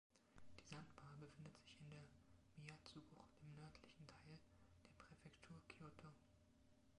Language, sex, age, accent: German, male, 19-29, Deutschland Deutsch